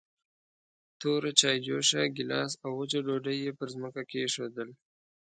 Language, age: Pashto, 19-29